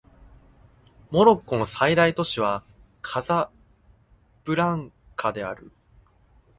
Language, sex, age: Japanese, male, 19-29